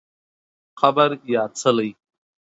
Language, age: Pashto, 30-39